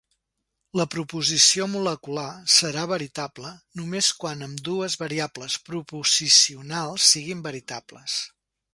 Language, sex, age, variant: Catalan, male, 60-69, Septentrional